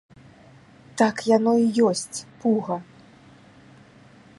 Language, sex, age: Belarusian, female, 60-69